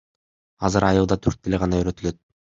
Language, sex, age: Kyrgyz, male, under 19